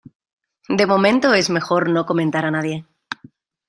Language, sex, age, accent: Spanish, female, 30-39, España: Centro-Sur peninsular (Madrid, Toledo, Castilla-La Mancha)